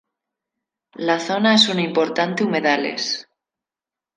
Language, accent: Spanish, España: Norte peninsular (Asturias, Castilla y León, Cantabria, País Vasco, Navarra, Aragón, La Rioja, Guadalajara, Cuenca)